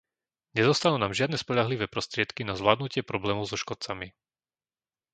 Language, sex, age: Slovak, male, 30-39